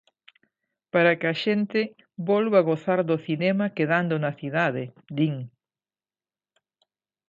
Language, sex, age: Galician, female, 60-69